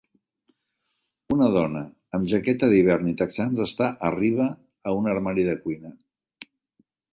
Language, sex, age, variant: Catalan, male, 70-79, Central